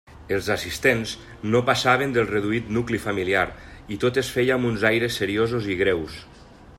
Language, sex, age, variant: Catalan, male, 40-49, Nord-Occidental